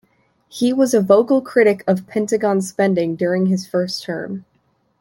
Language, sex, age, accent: English, female, under 19, United States English